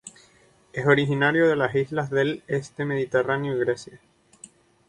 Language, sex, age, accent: Spanish, male, 19-29, España: Islas Canarias